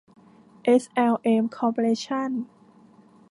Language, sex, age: Thai, female, 19-29